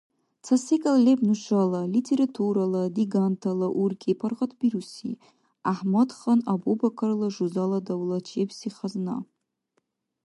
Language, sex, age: Dargwa, female, 19-29